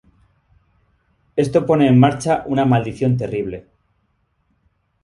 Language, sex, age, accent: Spanish, male, 30-39, España: Norte peninsular (Asturias, Castilla y León, Cantabria, País Vasco, Navarra, Aragón, La Rioja, Guadalajara, Cuenca)